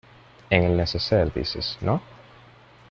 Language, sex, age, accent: Spanish, male, 30-39, Caribe: Cuba, Venezuela, Puerto Rico, República Dominicana, Panamá, Colombia caribeña, México caribeño, Costa del golfo de México